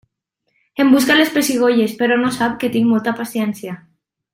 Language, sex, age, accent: Catalan, female, 19-29, valencià